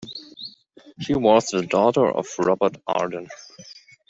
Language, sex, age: English, male, 30-39